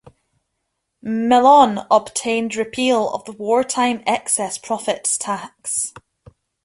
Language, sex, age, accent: English, female, 19-29, Scottish English